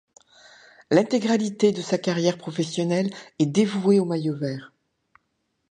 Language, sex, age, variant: French, female, 60-69, Français de métropole